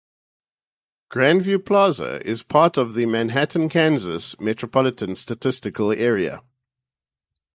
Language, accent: English, Southern African (South Africa, Zimbabwe, Namibia)